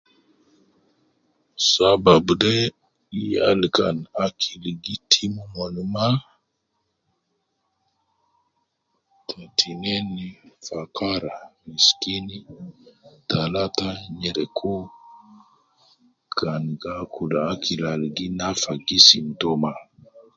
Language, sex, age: Nubi, male, 30-39